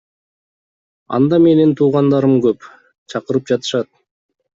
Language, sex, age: Kyrgyz, male, 40-49